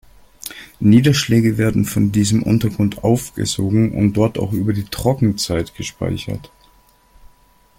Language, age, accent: German, 30-39, Österreichisches Deutsch